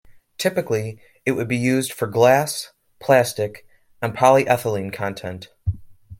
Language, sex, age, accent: English, male, under 19, United States English